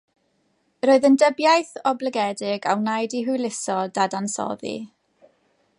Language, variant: Welsh, South-Western Welsh